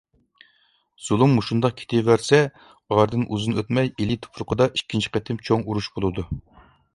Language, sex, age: Uyghur, male, 40-49